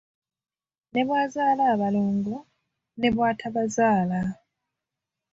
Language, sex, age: Ganda, female, 19-29